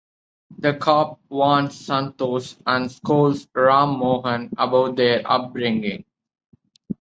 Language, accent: English, India and South Asia (India, Pakistan, Sri Lanka)